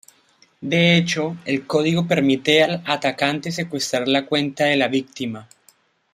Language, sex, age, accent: Spanish, male, 30-39, Andino-Pacífico: Colombia, Perú, Ecuador, oeste de Bolivia y Venezuela andina